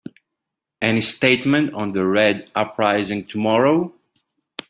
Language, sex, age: English, male, 30-39